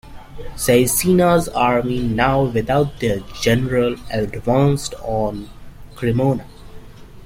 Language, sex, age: English, male, 19-29